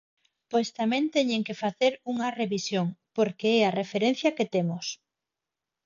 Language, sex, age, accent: Galician, female, 30-39, Neofalante